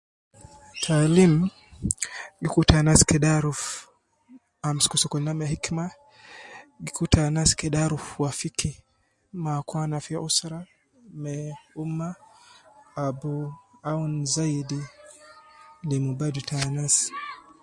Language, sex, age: Nubi, male, 19-29